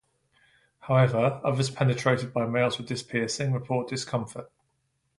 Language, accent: English, England English